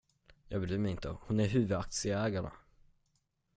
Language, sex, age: Swedish, male, under 19